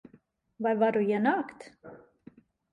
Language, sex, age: Latvian, female, 40-49